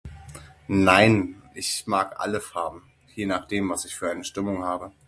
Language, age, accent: German, 30-39, Deutschland Deutsch